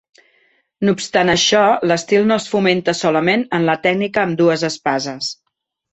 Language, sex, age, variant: Catalan, female, 50-59, Central